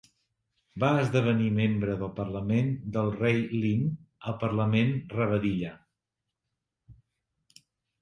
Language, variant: Catalan, Central